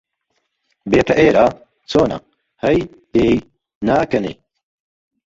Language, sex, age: Central Kurdish, male, 30-39